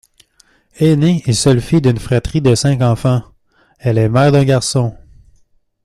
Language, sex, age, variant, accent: French, male, 19-29, Français d'Amérique du Nord, Français du Canada